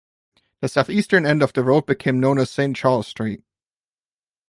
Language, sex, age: English, male, 19-29